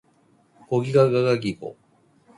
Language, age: Japanese, 30-39